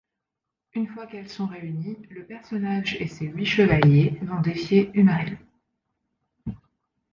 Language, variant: French, Français de métropole